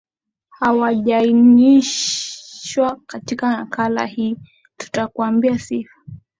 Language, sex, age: Swahili, female, 19-29